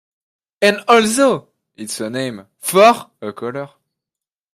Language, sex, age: English, male, 19-29